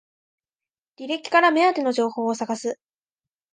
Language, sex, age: Japanese, female, under 19